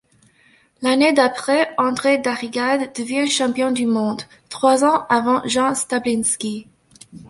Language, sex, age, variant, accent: French, female, 19-29, Français d'Amérique du Nord, Français du Canada